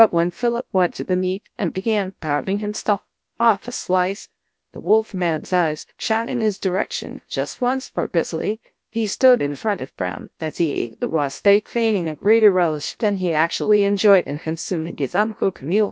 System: TTS, GlowTTS